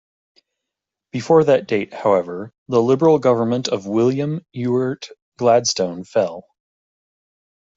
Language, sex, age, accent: English, male, 30-39, United States English